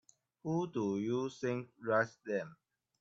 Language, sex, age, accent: English, male, 19-29, United States English